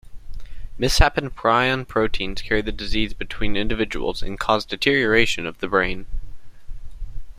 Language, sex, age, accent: English, male, under 19, United States English